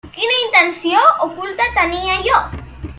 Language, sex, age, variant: Catalan, male, under 19, Central